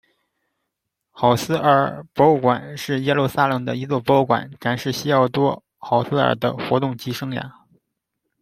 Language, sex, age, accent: Chinese, male, 19-29, 出生地：江苏省